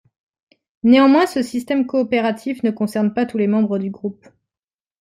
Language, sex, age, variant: French, female, 30-39, Français de métropole